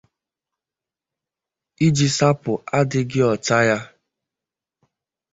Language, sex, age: Igbo, male, 19-29